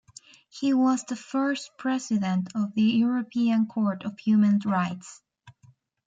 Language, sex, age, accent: English, female, 19-29, Irish English